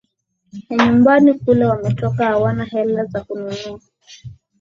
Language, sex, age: Swahili, female, 19-29